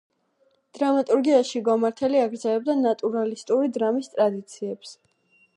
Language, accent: Georgian, მშვიდი